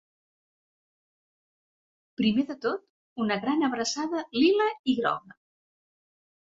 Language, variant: Catalan, Central